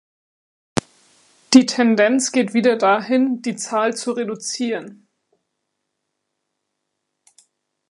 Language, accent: German, Deutschland Deutsch